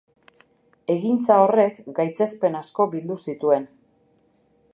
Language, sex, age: Basque, female, 50-59